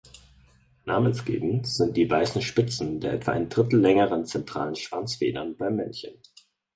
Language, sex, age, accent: German, male, 19-29, Deutschland Deutsch